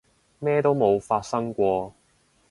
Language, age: Cantonese, 19-29